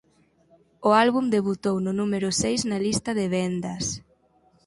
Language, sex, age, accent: Galician, female, 19-29, Normativo (estándar)